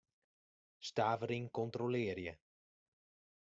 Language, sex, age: Western Frisian, male, 19-29